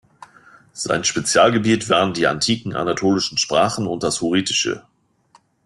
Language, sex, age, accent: German, male, 40-49, Deutschland Deutsch